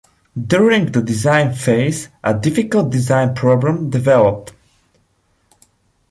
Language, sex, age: English, male, 19-29